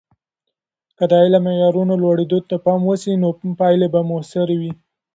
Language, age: Pashto, 30-39